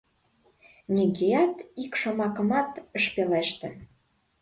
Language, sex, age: Mari, female, under 19